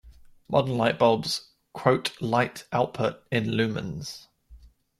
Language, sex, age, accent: English, male, 30-39, England English